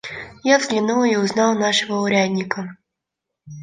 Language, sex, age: Russian, female, under 19